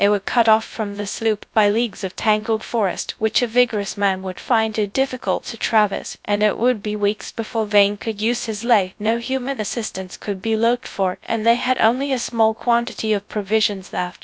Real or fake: fake